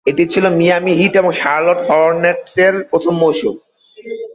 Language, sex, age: Bengali, male, 19-29